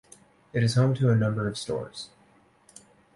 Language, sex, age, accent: English, male, 19-29, United States English